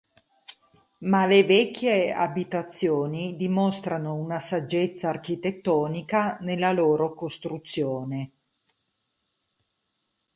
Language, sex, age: Italian, female, 40-49